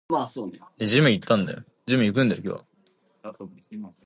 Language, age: English, 19-29